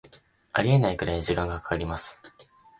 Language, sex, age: Japanese, male, 19-29